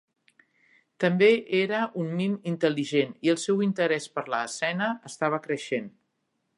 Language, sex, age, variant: Catalan, female, 50-59, Central